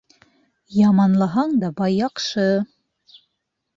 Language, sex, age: Bashkir, female, 19-29